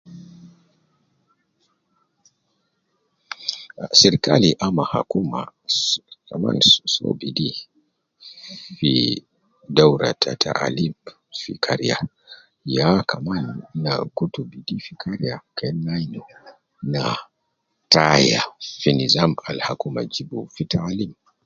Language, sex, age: Nubi, male, 50-59